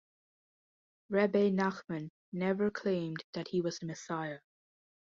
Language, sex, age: English, female, under 19